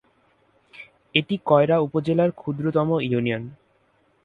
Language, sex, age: Bengali, male, under 19